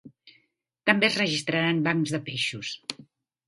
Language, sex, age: Catalan, female, 60-69